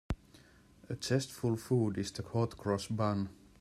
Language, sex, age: English, male, 40-49